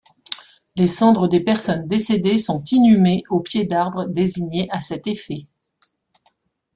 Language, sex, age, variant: French, female, 50-59, Français de métropole